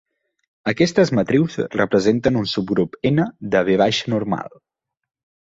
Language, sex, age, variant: Catalan, male, 19-29, Central